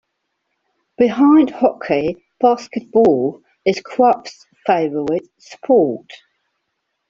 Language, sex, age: English, female, 40-49